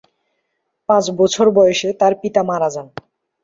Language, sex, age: Bengali, male, under 19